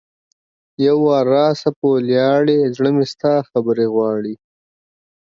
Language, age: Pashto, 19-29